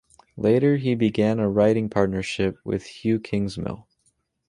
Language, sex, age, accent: English, male, under 19, United States English